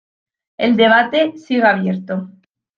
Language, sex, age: Spanish, female, 19-29